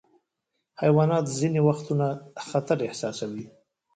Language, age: Pashto, 40-49